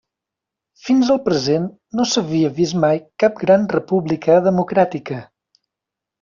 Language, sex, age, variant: Catalan, male, 40-49, Central